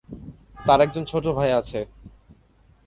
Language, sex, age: Bengali, male, 19-29